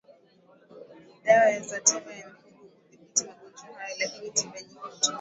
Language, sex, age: Swahili, female, 19-29